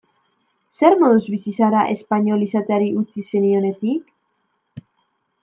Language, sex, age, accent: Basque, female, 19-29, Mendebalekoa (Araba, Bizkaia, Gipuzkoako mendebaleko herri batzuk)